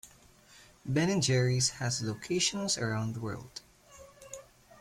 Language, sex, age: English, male, 19-29